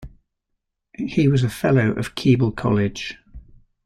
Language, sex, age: English, male, 60-69